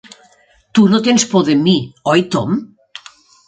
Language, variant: Catalan, Nord-Occidental